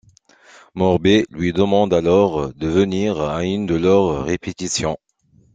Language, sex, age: French, male, 30-39